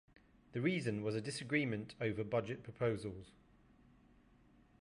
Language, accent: English, England English